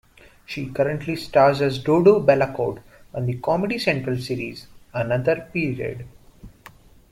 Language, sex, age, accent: English, male, under 19, India and South Asia (India, Pakistan, Sri Lanka)